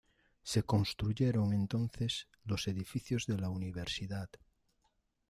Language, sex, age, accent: Spanish, male, 50-59, España: Norte peninsular (Asturias, Castilla y León, Cantabria, País Vasco, Navarra, Aragón, La Rioja, Guadalajara, Cuenca)